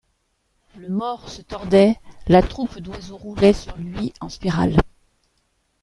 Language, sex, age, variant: French, female, 40-49, Français de métropole